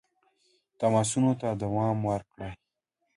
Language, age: Pashto, 19-29